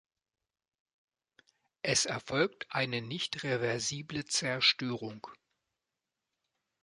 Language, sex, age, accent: German, male, 50-59, Deutschland Deutsch